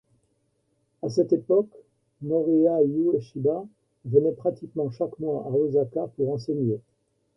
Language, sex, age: French, male, 70-79